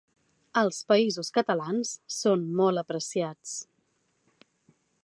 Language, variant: Catalan, Central